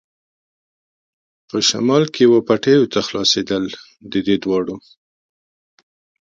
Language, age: Pashto, 50-59